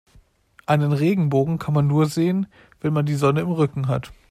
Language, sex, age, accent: German, male, 19-29, Deutschland Deutsch